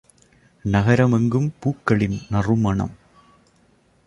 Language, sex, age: Tamil, male, 30-39